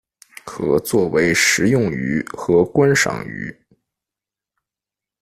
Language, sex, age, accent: Chinese, male, 19-29, 出生地：北京市